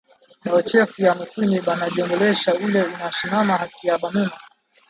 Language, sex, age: Swahili, male, 19-29